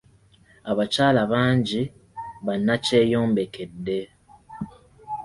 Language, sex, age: Ganda, male, 19-29